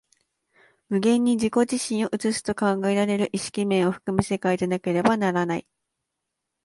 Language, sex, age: Japanese, female, 19-29